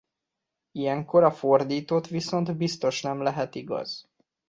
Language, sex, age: Hungarian, male, 30-39